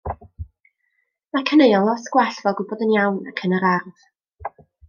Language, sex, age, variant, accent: Welsh, female, 19-29, North-Eastern Welsh, Y Deyrnas Unedig Cymraeg